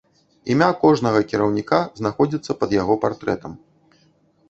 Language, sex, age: Belarusian, male, 40-49